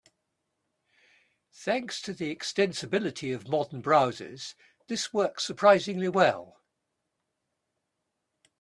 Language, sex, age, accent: English, male, 70-79, England English